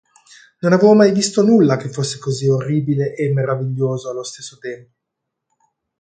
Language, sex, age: Italian, male, 40-49